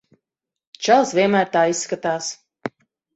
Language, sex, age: Latvian, female, 30-39